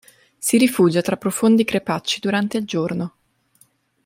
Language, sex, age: Italian, female, 19-29